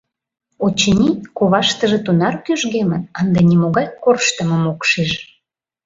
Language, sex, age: Mari, female, 30-39